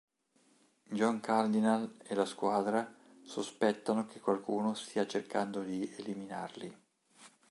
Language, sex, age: Italian, male, 50-59